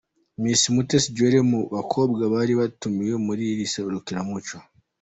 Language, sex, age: Kinyarwanda, male, 19-29